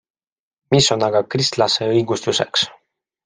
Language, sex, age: Estonian, male, 19-29